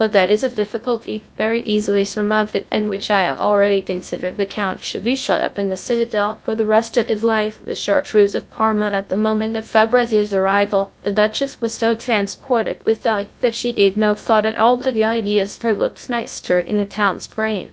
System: TTS, GlowTTS